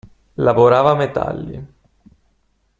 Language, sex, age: Italian, male, 30-39